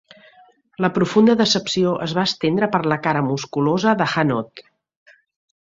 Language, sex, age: Catalan, female, 50-59